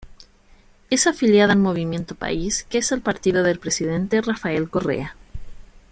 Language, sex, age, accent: Spanish, female, 19-29, Chileno: Chile, Cuyo